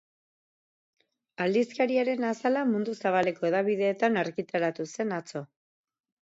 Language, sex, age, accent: Basque, female, 40-49, Erdialdekoa edo Nafarra (Gipuzkoa, Nafarroa)